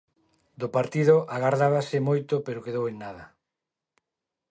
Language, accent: Galician, Neofalante